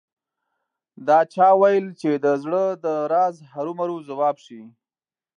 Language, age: Pashto, 30-39